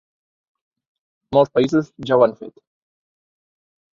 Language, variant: Catalan, Central